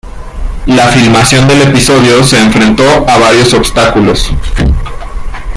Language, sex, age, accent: Spanish, male, 30-39, México